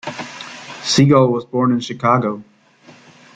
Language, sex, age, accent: English, male, 19-29, United States English